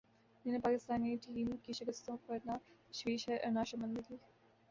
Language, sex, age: Urdu, female, 19-29